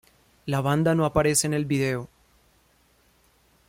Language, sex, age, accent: Spanish, male, 30-39, Andino-Pacífico: Colombia, Perú, Ecuador, oeste de Bolivia y Venezuela andina